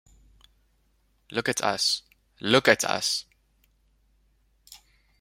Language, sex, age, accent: English, male, 30-39, Southern African (South Africa, Zimbabwe, Namibia)